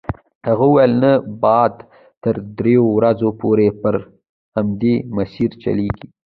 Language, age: Pashto, under 19